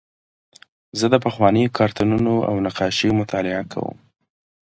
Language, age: Pashto, 19-29